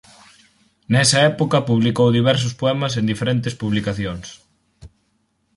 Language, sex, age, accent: Galician, male, 19-29, Atlántico (seseo e gheada)